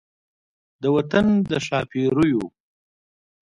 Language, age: Pashto, 30-39